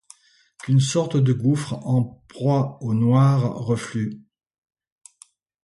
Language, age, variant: French, 70-79, Français de métropole